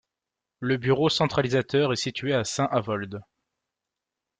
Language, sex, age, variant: French, male, 19-29, Français de métropole